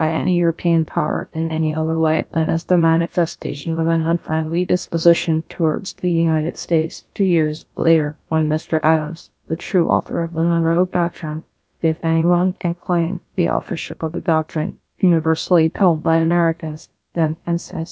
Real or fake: fake